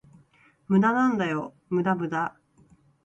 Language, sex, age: Japanese, female, 19-29